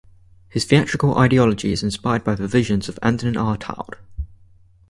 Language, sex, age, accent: English, male, 19-29, England English